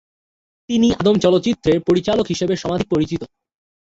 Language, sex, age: Bengali, male, under 19